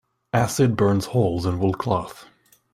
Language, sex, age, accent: English, male, 19-29, United States English